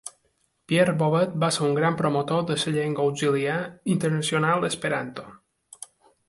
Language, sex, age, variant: Catalan, male, 30-39, Balear